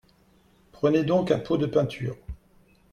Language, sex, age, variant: French, male, 40-49, Français de métropole